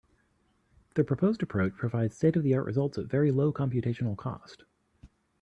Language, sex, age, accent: English, male, 40-49, United States English